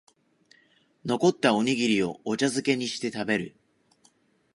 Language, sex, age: Japanese, male, 19-29